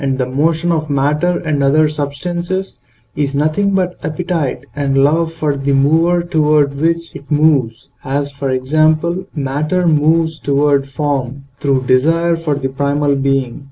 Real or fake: real